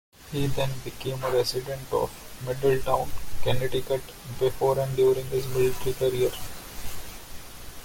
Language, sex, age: English, male, 19-29